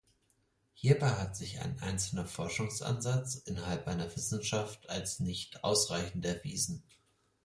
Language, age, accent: German, 30-39, Deutschland Deutsch